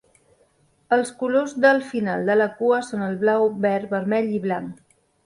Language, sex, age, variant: Catalan, female, 40-49, Central